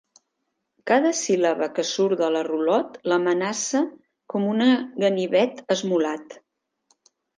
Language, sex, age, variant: Catalan, female, 50-59, Central